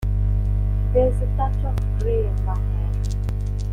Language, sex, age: English, female, 19-29